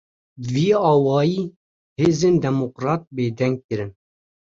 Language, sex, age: Kurdish, male, 19-29